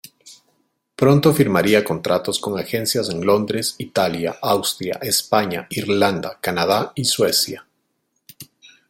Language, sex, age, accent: Spanish, male, 40-49, Andino-Pacífico: Colombia, Perú, Ecuador, oeste de Bolivia y Venezuela andina